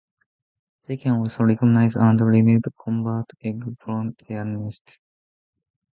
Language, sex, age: English, male, 19-29